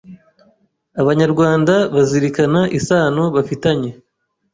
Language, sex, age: Kinyarwanda, male, 30-39